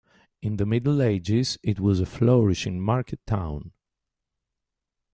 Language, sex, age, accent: English, male, 40-49, Canadian English